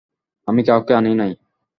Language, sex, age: Bengali, male, 19-29